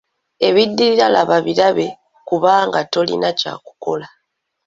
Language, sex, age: Ganda, female, 19-29